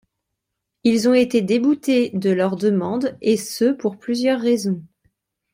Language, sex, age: French, male, 19-29